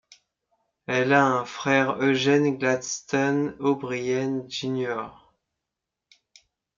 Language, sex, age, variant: French, male, 30-39, Français de métropole